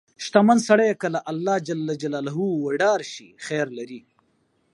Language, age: Pashto, 30-39